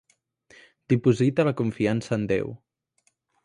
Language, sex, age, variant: Catalan, male, under 19, Central